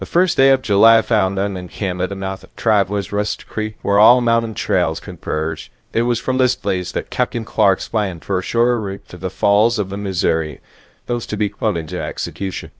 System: TTS, VITS